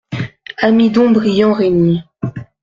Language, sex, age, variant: French, female, 19-29, Français de métropole